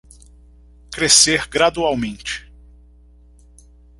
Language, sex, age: Portuguese, male, 40-49